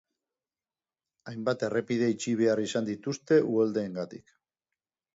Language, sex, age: Basque, male, 40-49